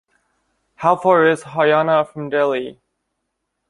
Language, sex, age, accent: English, male, 19-29, Australian English